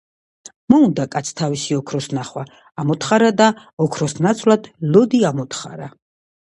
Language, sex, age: Georgian, female, 50-59